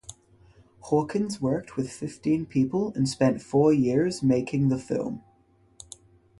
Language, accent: English, United States English; Australian English